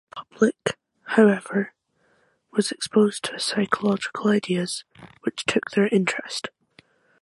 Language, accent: English, Scottish English